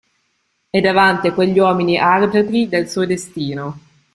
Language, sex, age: Italian, female, 30-39